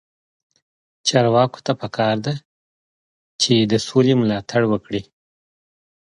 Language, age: Pashto, 30-39